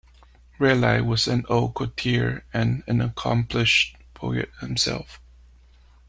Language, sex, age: English, male, 30-39